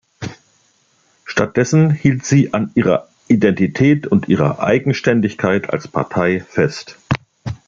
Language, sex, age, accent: German, male, 60-69, Deutschland Deutsch